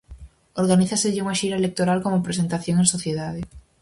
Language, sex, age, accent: Galician, female, under 19, Central (gheada)